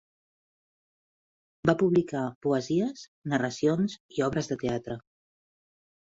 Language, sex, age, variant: Catalan, female, 40-49, Central